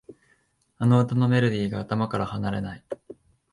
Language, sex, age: Japanese, male, 19-29